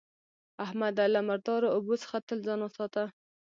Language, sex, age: Pashto, female, 19-29